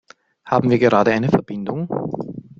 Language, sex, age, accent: German, male, 40-49, Österreichisches Deutsch